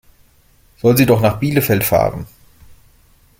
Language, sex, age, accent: German, male, 30-39, Deutschland Deutsch